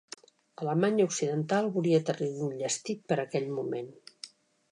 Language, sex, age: Catalan, female, 70-79